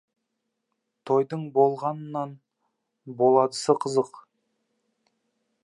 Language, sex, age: Kazakh, male, 19-29